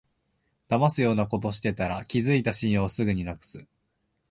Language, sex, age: Japanese, male, 19-29